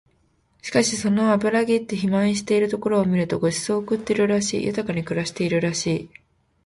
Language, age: Japanese, 19-29